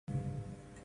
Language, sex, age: Kelabit, female, 70-79